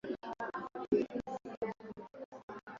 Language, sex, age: Swahili, male, 19-29